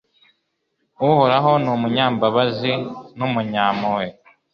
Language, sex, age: Kinyarwanda, male, 19-29